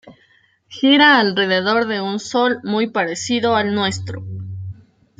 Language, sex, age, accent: Spanish, female, 30-39, América central